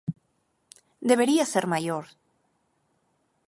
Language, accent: Galician, Normativo (estándar)